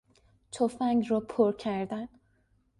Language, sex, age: Persian, female, 19-29